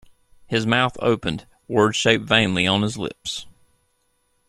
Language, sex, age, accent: English, male, 40-49, United States English